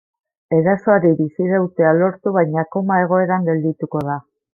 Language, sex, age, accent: Basque, female, 50-59, Erdialdekoa edo Nafarra (Gipuzkoa, Nafarroa)